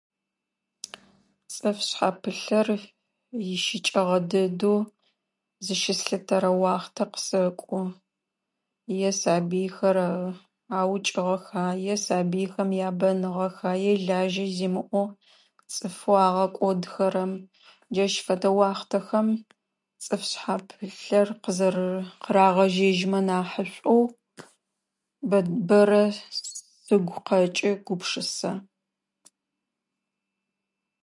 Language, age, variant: Adyghe, 40-49, Адыгабзэ (Кирил, пстэумэ зэдыряе)